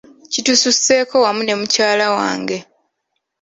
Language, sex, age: Ganda, female, 19-29